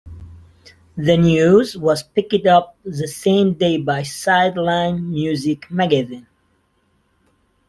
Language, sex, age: English, male, 19-29